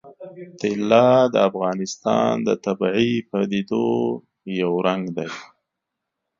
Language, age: Pashto, 50-59